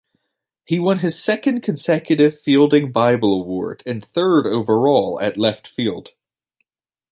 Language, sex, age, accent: English, male, 19-29, United States English